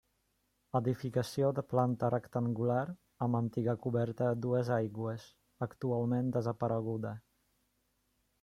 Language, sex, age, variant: Catalan, male, 30-39, Central